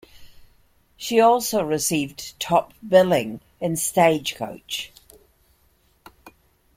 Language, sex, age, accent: English, female, 60-69, Scottish English